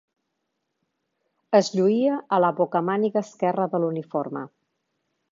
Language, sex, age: Catalan, female, 50-59